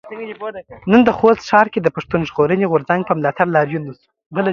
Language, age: Pashto, under 19